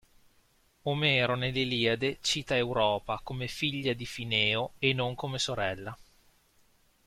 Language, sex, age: Italian, male, 30-39